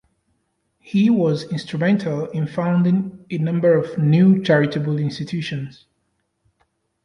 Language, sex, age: English, male, 30-39